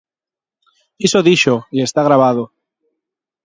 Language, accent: Galician, Normativo (estándar)